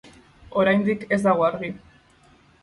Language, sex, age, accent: Basque, female, 19-29, Mendebalekoa (Araba, Bizkaia, Gipuzkoako mendebaleko herri batzuk)